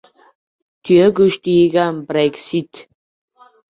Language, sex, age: Uzbek, male, under 19